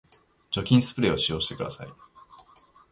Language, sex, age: Japanese, male, 30-39